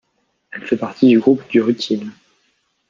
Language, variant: French, Français de métropole